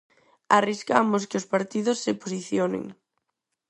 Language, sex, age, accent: Galician, female, under 19, Neofalante